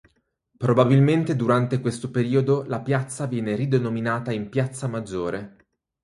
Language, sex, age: Italian, male, 30-39